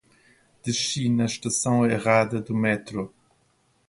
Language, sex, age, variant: Portuguese, male, 40-49, Portuguese (Portugal)